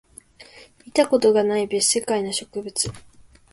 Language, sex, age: Japanese, female, 19-29